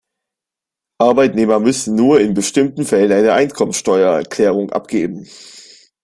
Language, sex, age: German, male, under 19